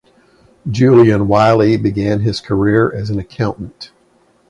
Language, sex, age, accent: English, male, 60-69, United States English